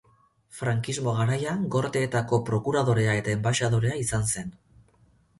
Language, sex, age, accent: Basque, male, 19-29, Mendebalekoa (Araba, Bizkaia, Gipuzkoako mendebaleko herri batzuk)